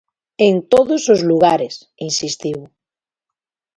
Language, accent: Galician, Central (gheada)